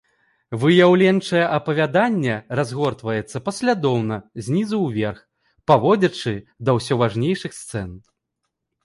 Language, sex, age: Belarusian, male, 30-39